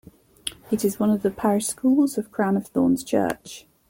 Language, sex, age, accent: English, female, 40-49, England English